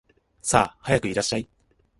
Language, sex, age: Japanese, male, 19-29